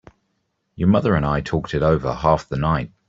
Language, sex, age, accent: English, male, 30-39, England English